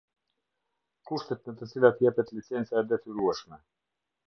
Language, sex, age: Albanian, male, 50-59